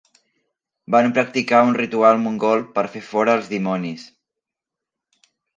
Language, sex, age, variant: Catalan, male, under 19, Central